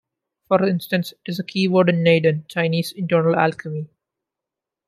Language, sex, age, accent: English, male, under 19, India and South Asia (India, Pakistan, Sri Lanka)